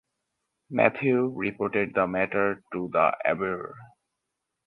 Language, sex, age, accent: English, male, 19-29, United States English